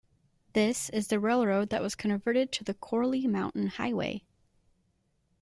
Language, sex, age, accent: English, female, 19-29, United States English